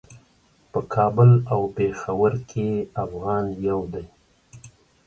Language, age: Pashto, 60-69